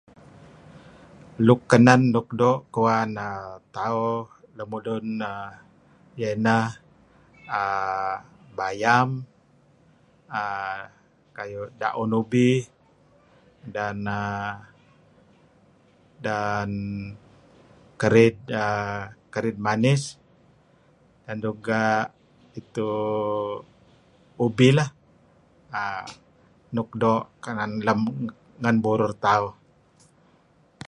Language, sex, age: Kelabit, male, 60-69